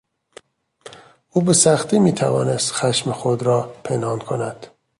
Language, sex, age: Persian, male, 30-39